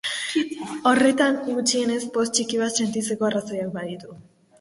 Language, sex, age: Basque, female, under 19